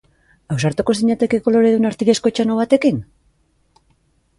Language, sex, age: Basque, female, 40-49